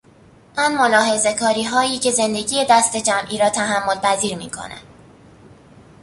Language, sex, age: Persian, female, under 19